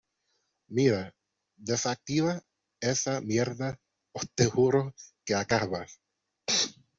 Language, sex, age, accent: Spanish, male, 19-29, México